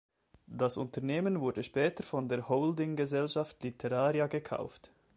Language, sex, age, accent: German, male, 19-29, Schweizerdeutsch